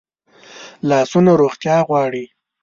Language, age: Pashto, 30-39